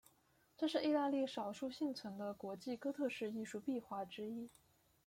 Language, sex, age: Chinese, female, 19-29